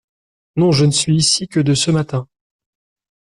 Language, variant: French, Français de métropole